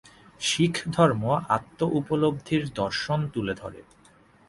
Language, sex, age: Bengali, male, 19-29